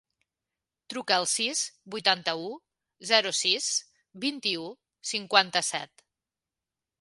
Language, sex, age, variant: Catalan, female, 40-49, Nord-Occidental